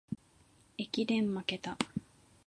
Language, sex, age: Japanese, female, 19-29